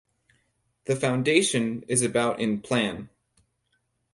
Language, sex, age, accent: English, male, 19-29, United States English